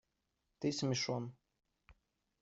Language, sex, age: Russian, male, 19-29